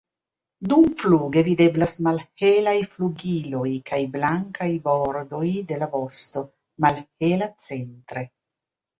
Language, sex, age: Esperanto, female, 50-59